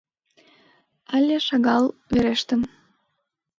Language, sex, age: Mari, female, under 19